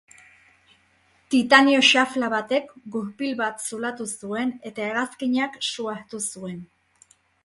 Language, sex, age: Basque, female, 40-49